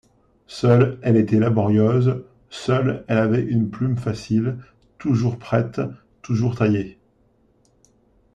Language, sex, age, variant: French, male, 40-49, Français de métropole